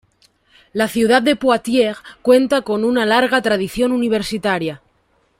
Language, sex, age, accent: Spanish, female, 19-29, España: Centro-Sur peninsular (Madrid, Toledo, Castilla-La Mancha)